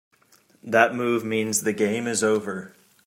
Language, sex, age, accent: English, male, 19-29, United States English